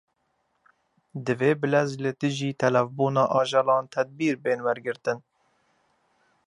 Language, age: Kurdish, 19-29